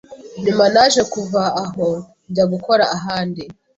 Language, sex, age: Kinyarwanda, female, 19-29